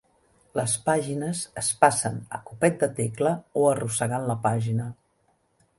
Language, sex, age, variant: Catalan, female, 60-69, Central